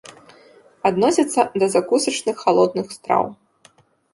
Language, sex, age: Belarusian, female, 19-29